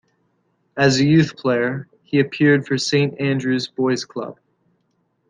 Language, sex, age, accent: English, male, 19-29, United States English